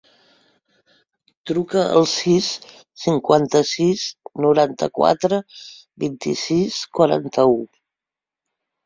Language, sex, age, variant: Catalan, female, 60-69, Central